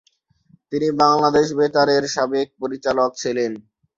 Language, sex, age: Bengali, male, 19-29